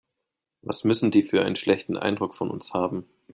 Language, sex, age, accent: German, male, 30-39, Deutschland Deutsch